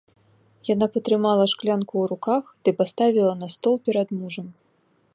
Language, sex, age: Belarusian, female, 19-29